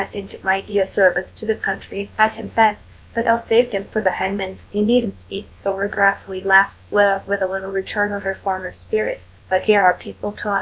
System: TTS, GlowTTS